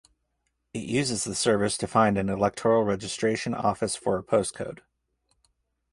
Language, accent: English, United States English